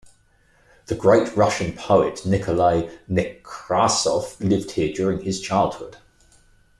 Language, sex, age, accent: English, male, 50-59, England English